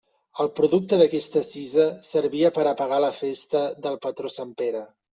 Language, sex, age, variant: Catalan, male, 30-39, Central